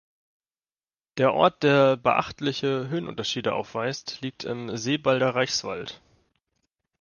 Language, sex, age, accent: German, male, 19-29, Deutschland Deutsch